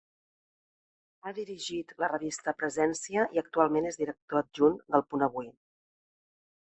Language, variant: Catalan, Central